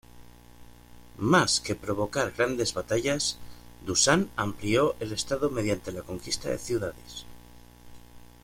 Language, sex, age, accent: Spanish, male, 40-49, España: Norte peninsular (Asturias, Castilla y León, Cantabria, País Vasco, Navarra, Aragón, La Rioja, Guadalajara, Cuenca)